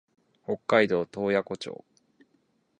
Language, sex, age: Japanese, male, 19-29